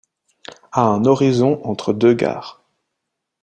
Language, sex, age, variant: French, male, 19-29, Français de métropole